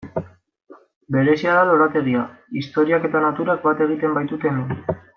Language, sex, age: Basque, male, 19-29